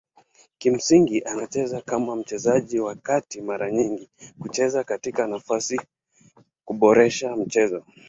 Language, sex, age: Swahili, male, 19-29